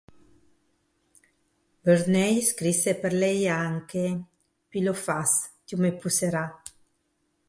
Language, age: Italian, 40-49